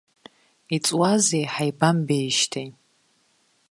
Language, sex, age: Abkhazian, female, 19-29